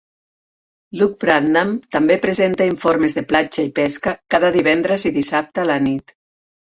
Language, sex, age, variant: Catalan, female, 60-69, Central